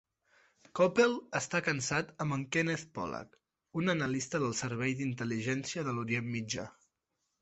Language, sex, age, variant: Catalan, male, 19-29, Central